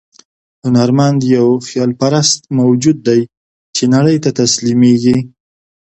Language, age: Pashto, 30-39